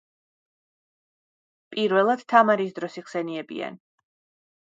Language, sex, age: Georgian, female, 40-49